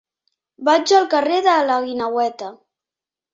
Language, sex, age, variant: Catalan, female, 50-59, Central